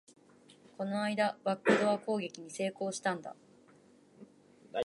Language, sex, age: Japanese, female, 19-29